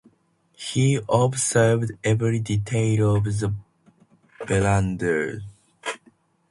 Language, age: English, under 19